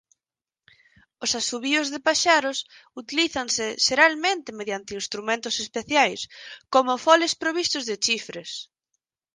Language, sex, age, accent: Galician, female, 19-29, Normativo (estándar)